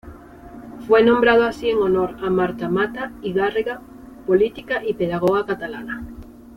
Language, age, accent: Spanish, 40-49, España: Norte peninsular (Asturias, Castilla y León, Cantabria, País Vasco, Navarra, Aragón, La Rioja, Guadalajara, Cuenca)